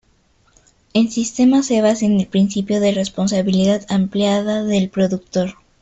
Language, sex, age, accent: Spanish, female, under 19, Andino-Pacífico: Colombia, Perú, Ecuador, oeste de Bolivia y Venezuela andina